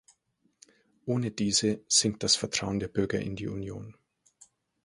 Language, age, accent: German, 30-39, Deutschland Deutsch